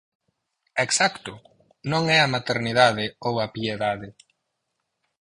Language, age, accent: Galician, 30-39, Normativo (estándar)